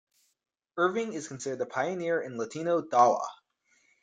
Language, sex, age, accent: English, male, 19-29, United States English